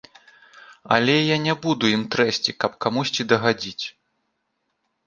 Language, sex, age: Belarusian, male, 30-39